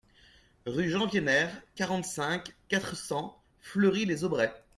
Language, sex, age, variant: French, male, 19-29, Français de métropole